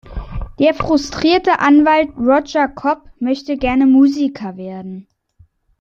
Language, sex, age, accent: German, male, under 19, Deutschland Deutsch